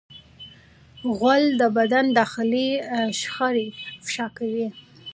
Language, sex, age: Pashto, female, 19-29